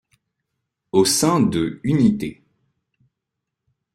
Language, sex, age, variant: French, male, 30-39, Français de métropole